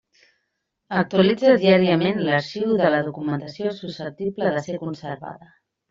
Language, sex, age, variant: Catalan, female, 30-39, Central